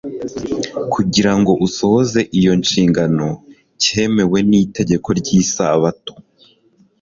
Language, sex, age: Kinyarwanda, male, 19-29